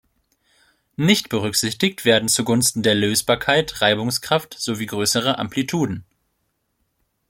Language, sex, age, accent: German, male, 19-29, Deutschland Deutsch